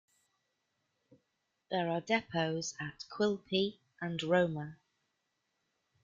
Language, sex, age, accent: English, female, 40-49, England English